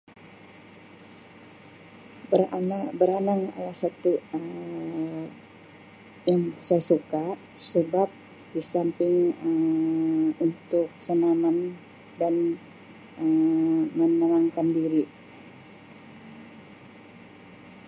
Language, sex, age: Sabah Malay, female, 60-69